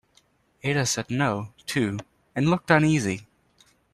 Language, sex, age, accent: English, male, 19-29, United States English